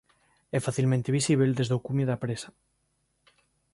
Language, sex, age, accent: Galician, male, 30-39, Normativo (estándar)